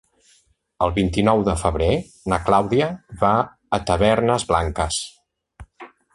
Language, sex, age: Catalan, male, 50-59